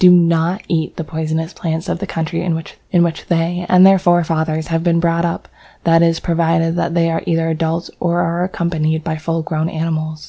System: none